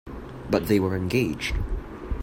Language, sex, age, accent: English, male, under 19, Singaporean English